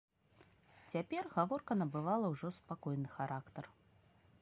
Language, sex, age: Belarusian, female, 30-39